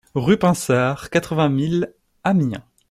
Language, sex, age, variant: French, male, 19-29, Français de métropole